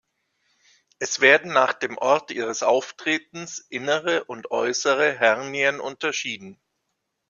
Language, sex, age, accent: German, male, 40-49, Deutschland Deutsch